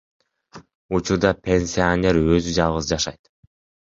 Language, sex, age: Kyrgyz, male, under 19